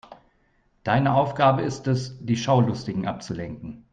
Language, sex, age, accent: German, male, 30-39, Deutschland Deutsch